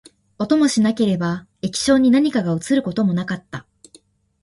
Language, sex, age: Japanese, female, 19-29